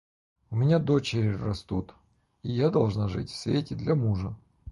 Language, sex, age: Russian, male, 30-39